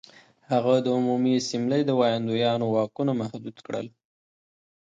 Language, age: Pashto, 19-29